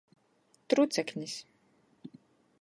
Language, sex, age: Latgalian, female, 30-39